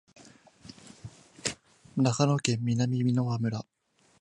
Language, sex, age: Japanese, male, under 19